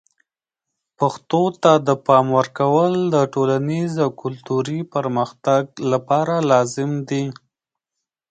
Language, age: Pashto, 19-29